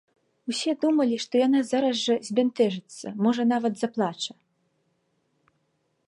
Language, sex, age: Belarusian, female, 19-29